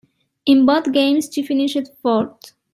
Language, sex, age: English, female, 30-39